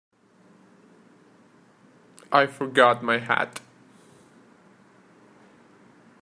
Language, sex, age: English, male, 19-29